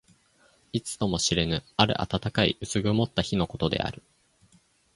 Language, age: Japanese, under 19